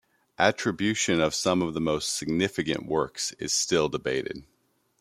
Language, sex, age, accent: English, male, 30-39, United States English